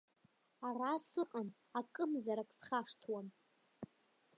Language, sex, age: Abkhazian, female, under 19